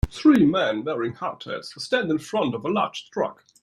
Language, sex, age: English, male, 19-29